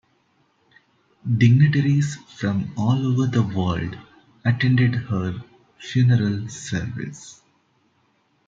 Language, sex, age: English, male, 30-39